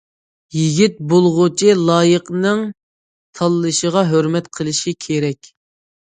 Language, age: Uyghur, 19-29